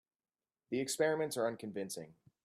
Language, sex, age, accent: English, male, 19-29, United States English